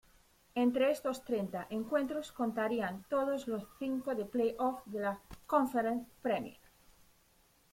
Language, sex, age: Spanish, female, 30-39